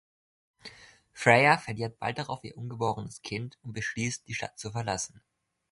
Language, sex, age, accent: German, male, under 19, Deutschland Deutsch